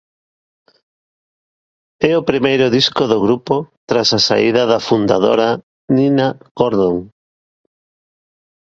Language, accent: Galician, Atlántico (seseo e gheada)